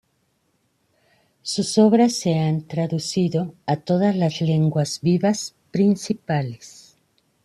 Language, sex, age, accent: Spanish, female, 50-59, México